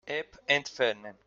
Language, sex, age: German, male, under 19